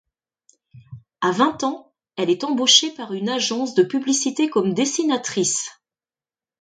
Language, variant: French, Français de métropole